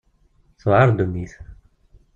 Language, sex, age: Kabyle, male, 19-29